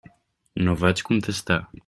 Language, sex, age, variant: Catalan, male, 19-29, Central